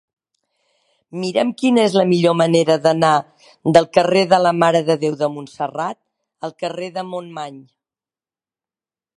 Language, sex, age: Catalan, female, 60-69